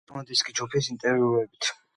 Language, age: Georgian, under 19